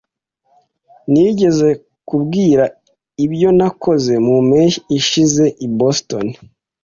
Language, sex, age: Kinyarwanda, male, 19-29